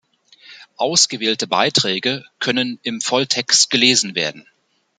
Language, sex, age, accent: German, male, 40-49, Deutschland Deutsch